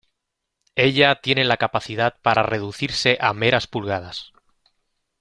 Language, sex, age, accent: Spanish, male, 30-39, España: Centro-Sur peninsular (Madrid, Toledo, Castilla-La Mancha)